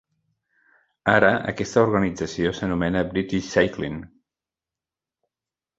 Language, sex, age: Catalan, male, 60-69